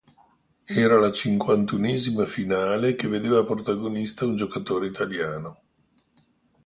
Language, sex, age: Italian, male, 60-69